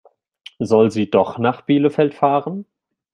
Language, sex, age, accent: German, male, 19-29, Deutschland Deutsch